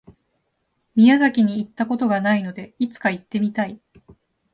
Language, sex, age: Japanese, female, 19-29